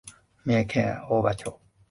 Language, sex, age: Japanese, male, 30-39